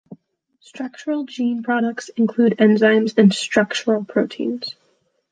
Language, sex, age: English, female, 19-29